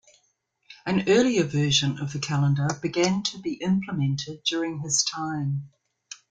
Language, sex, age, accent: English, female, 60-69, New Zealand English